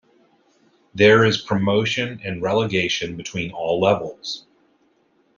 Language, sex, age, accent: English, male, 40-49, United States English